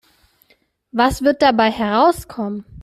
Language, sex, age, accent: German, female, 30-39, Deutschland Deutsch